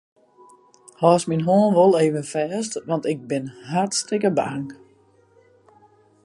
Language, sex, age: Western Frisian, female, 50-59